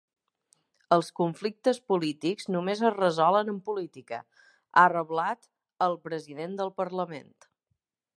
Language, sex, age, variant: Catalan, female, 30-39, Balear